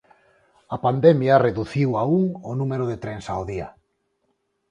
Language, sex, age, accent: Galician, male, 40-49, Normativo (estándar); Neofalante